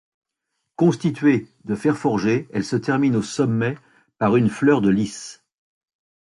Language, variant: French, Français de métropole